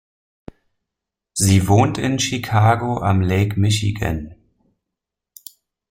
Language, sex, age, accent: German, male, 30-39, Deutschland Deutsch